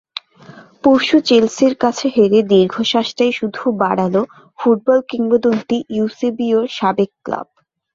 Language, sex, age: Bengali, female, 19-29